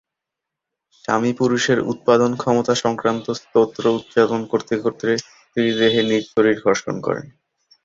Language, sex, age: Bengali, male, under 19